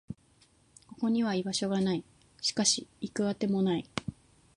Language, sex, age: Japanese, female, 19-29